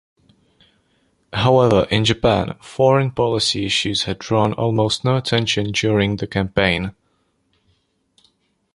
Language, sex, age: English, male, under 19